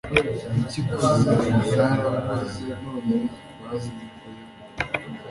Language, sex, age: Kinyarwanda, male, under 19